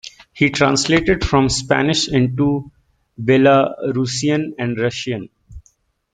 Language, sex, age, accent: English, male, 19-29, United States English